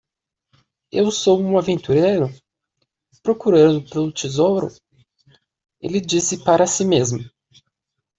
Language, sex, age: Portuguese, female, 30-39